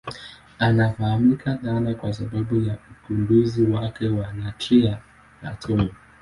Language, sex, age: Swahili, male, 19-29